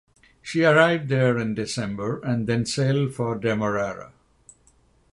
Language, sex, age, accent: English, male, 50-59, United States English; England English